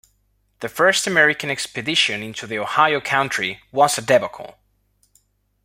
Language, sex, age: English, male, 30-39